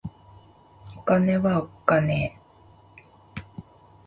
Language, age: Japanese, 40-49